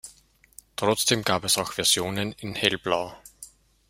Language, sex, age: German, male, 19-29